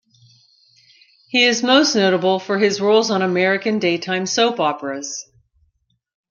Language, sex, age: English, female, 50-59